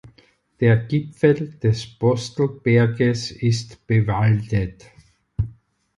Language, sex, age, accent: German, male, 70-79, Österreichisches Deutsch